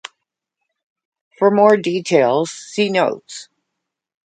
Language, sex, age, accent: English, female, 70-79, West Coast